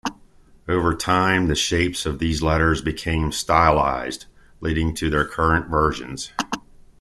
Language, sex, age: English, male, 50-59